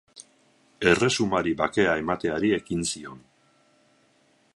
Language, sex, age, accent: Basque, male, 50-59, Erdialdekoa edo Nafarra (Gipuzkoa, Nafarroa)